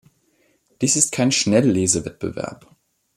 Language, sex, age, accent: German, male, 19-29, Deutschland Deutsch